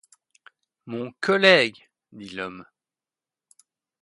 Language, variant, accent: French, Français d'Europe, Français de Belgique